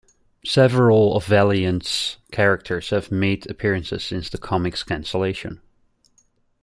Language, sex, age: English, male, 30-39